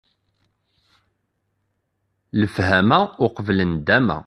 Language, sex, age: Kabyle, male, 30-39